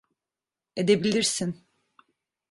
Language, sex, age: Turkish, female, 40-49